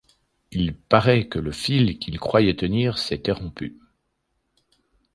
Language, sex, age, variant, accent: French, male, 50-59, Français d'Europe, Français de Suisse